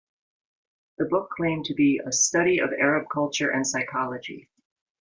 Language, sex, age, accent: English, female, 50-59, United States English